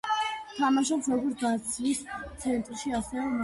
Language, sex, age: Georgian, female, 19-29